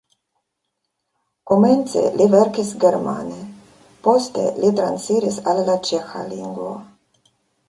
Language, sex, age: Esperanto, female, 30-39